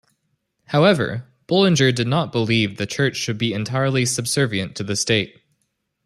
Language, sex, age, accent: English, male, 19-29, Australian English